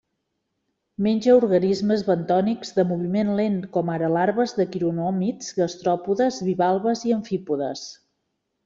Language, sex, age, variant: Catalan, female, 40-49, Central